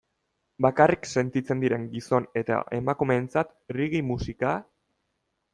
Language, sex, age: Basque, male, 30-39